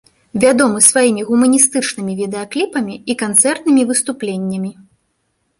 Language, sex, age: Belarusian, female, 19-29